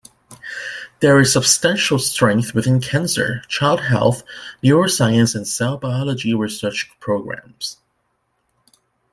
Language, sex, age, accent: English, male, 30-39, Canadian English